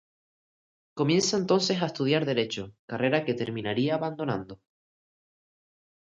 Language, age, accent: Spanish, 19-29, España: Islas Canarias